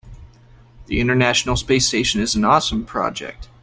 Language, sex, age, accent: English, male, 19-29, United States English